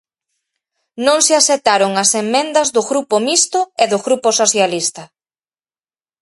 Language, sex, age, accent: Galician, female, 40-49, Atlántico (seseo e gheada)